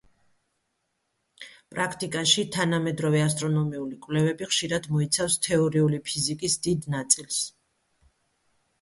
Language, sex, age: Georgian, female, 50-59